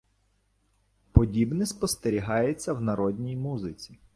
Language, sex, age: Ukrainian, male, 40-49